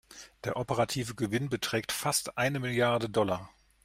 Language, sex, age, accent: German, male, 40-49, Deutschland Deutsch